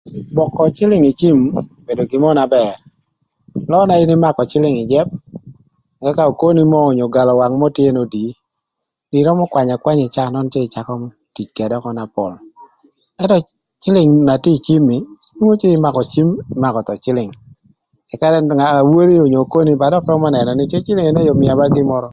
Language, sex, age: Thur, male, 40-49